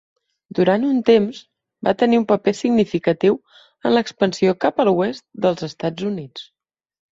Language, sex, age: Catalan, female, 30-39